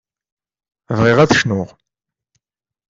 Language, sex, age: Kabyle, male, 30-39